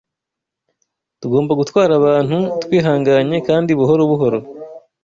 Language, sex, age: Kinyarwanda, male, 19-29